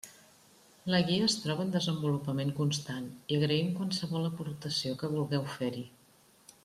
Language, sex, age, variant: Catalan, female, 50-59, Central